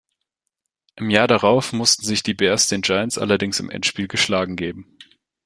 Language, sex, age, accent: German, male, 19-29, Deutschland Deutsch